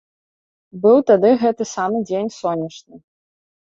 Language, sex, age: Belarusian, female, 19-29